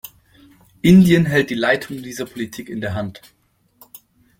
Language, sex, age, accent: German, male, 19-29, Deutschland Deutsch